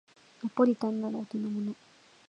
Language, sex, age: Japanese, female, 19-29